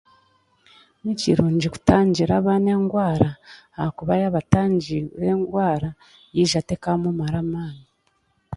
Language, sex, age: Chiga, female, 30-39